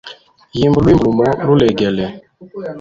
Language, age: Hemba, 19-29